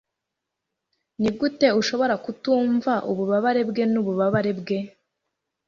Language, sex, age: Kinyarwanda, female, 19-29